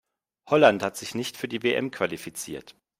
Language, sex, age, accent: German, male, 30-39, Deutschland Deutsch